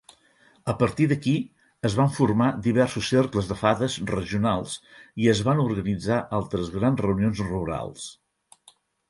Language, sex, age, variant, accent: Catalan, male, 60-69, Central, central